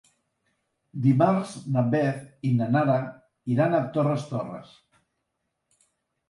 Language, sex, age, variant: Catalan, male, 50-59, Central